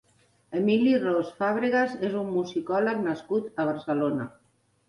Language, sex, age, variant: Catalan, female, 60-69, Central